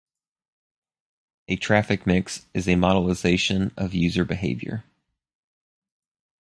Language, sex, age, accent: English, male, 30-39, United States English